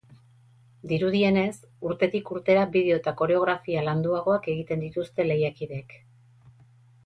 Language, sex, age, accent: Basque, female, 40-49, Erdialdekoa edo Nafarra (Gipuzkoa, Nafarroa)